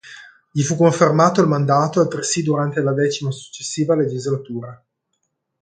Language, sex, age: Italian, male, 40-49